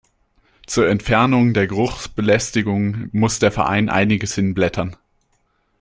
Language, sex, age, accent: German, male, 19-29, Österreichisches Deutsch